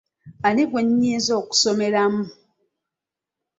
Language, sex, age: Ganda, female, 30-39